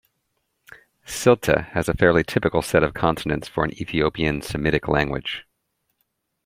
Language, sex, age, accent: English, male, 40-49, United States English